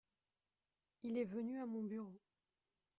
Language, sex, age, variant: French, female, 30-39, Français de métropole